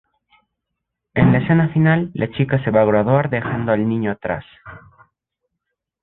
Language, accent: Spanish, Andino-Pacífico: Colombia, Perú, Ecuador, oeste de Bolivia y Venezuela andina